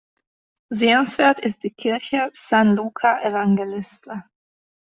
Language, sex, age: German, female, 19-29